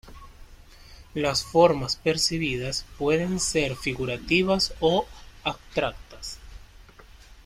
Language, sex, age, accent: Spanish, male, 19-29, Caribe: Cuba, Venezuela, Puerto Rico, República Dominicana, Panamá, Colombia caribeña, México caribeño, Costa del golfo de México